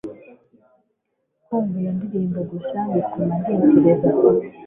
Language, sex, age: Kinyarwanda, female, 19-29